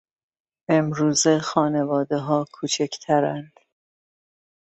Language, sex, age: Persian, female, 40-49